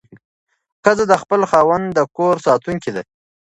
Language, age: Pashto, 19-29